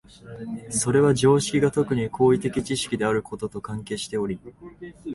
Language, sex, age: Japanese, male, 19-29